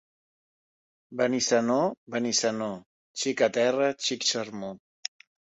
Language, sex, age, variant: Catalan, male, 30-39, Central